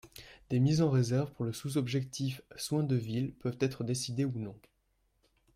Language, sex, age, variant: French, male, 19-29, Français de métropole